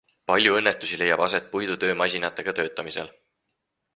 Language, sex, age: Estonian, male, 19-29